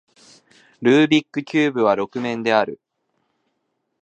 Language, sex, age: Japanese, male, 19-29